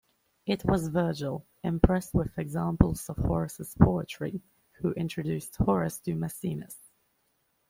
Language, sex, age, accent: English, male, under 19, Australian English